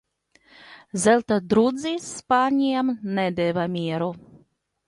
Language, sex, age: Latvian, female, 40-49